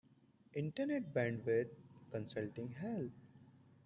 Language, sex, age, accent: English, male, 19-29, India and South Asia (India, Pakistan, Sri Lanka)